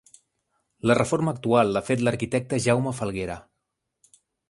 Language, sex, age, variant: Catalan, male, 30-39, Central